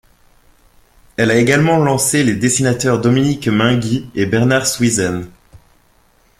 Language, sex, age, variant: French, male, 19-29, Français de métropole